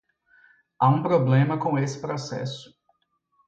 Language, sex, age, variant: Portuguese, male, 30-39, Portuguese (Brasil)